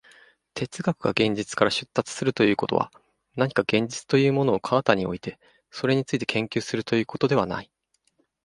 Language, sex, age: Japanese, male, 30-39